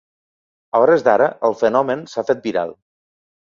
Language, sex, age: Catalan, male, 50-59